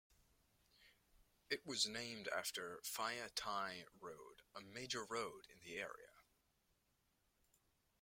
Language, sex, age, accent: English, male, under 19, United States English